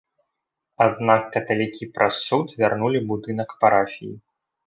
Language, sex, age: Belarusian, male, 19-29